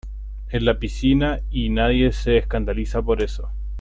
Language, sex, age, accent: Spanish, male, 30-39, Chileno: Chile, Cuyo